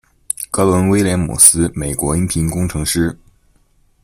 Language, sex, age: Chinese, male, under 19